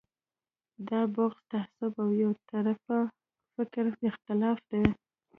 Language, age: Pashto, 19-29